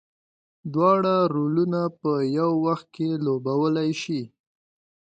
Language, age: Pashto, 19-29